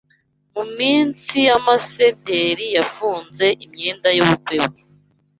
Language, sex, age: Kinyarwanda, female, 19-29